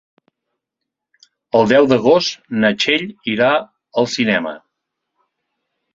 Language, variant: Catalan, Central